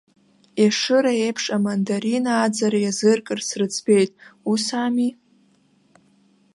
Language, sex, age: Abkhazian, female, under 19